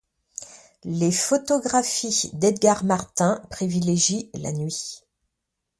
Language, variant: French, Français de métropole